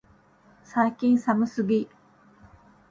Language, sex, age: Japanese, female, 40-49